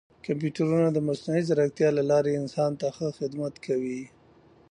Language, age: Pashto, 30-39